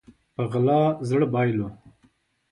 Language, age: Pashto, 30-39